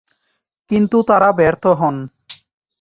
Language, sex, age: Bengali, male, 19-29